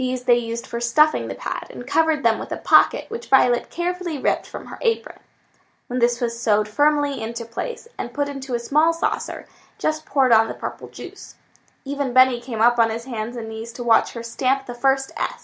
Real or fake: real